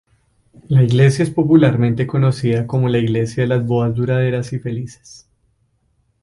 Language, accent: Spanish, Caribe: Cuba, Venezuela, Puerto Rico, República Dominicana, Panamá, Colombia caribeña, México caribeño, Costa del golfo de México